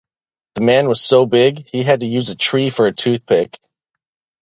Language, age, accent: English, 19-29, United States English; midwest